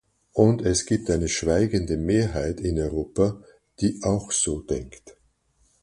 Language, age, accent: German, 70-79, Österreichisches Deutsch